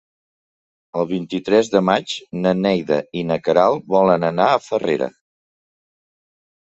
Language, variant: Catalan, Central